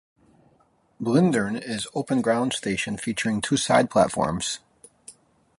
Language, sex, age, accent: English, male, 40-49, United States English